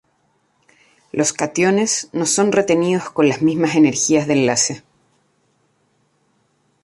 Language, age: Spanish, 40-49